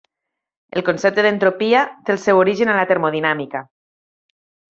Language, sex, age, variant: Catalan, female, 30-39, Nord-Occidental